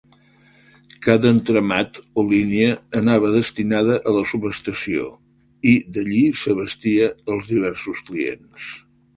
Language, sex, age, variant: Catalan, male, 70-79, Central